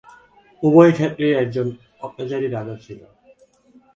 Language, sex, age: Bengali, male, 19-29